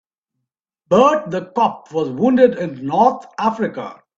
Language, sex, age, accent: English, male, 60-69, India and South Asia (India, Pakistan, Sri Lanka)